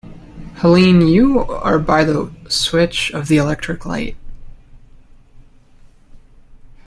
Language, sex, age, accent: English, male, 19-29, United States English